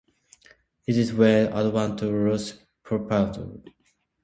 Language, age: English, 19-29